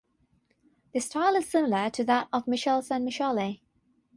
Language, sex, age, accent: English, female, 19-29, England English; Canadian English